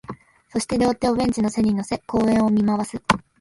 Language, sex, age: Japanese, female, 19-29